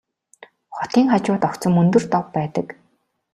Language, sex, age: Mongolian, female, 19-29